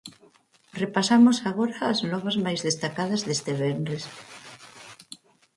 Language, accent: Galician, Atlántico (seseo e gheada); Normativo (estándar)